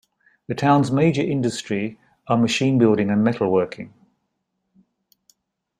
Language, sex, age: English, male, 60-69